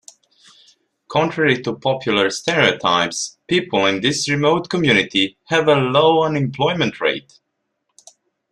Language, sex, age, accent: English, male, 30-39, England English